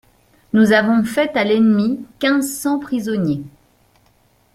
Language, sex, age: French, female, 40-49